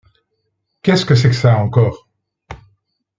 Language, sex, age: French, male, 40-49